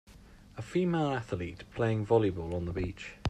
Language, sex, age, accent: English, male, 30-39, England English